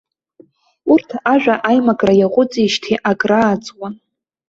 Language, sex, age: Abkhazian, female, 19-29